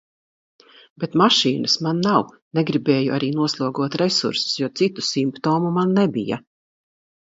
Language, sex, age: Latvian, female, 60-69